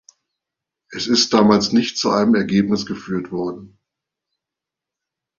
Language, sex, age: German, male, 50-59